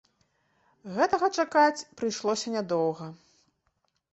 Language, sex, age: Belarusian, female, 40-49